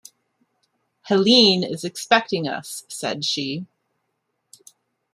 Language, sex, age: English, female, 40-49